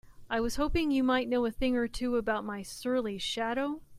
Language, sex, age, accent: English, female, 50-59, United States English